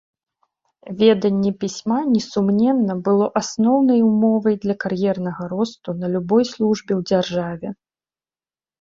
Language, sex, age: Belarusian, female, 30-39